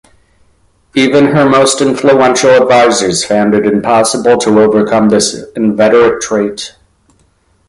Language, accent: English, United States English